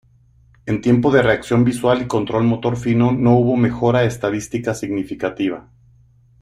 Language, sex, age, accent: Spanish, male, 40-49, México